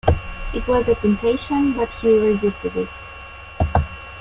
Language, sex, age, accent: English, female, 19-29, United States English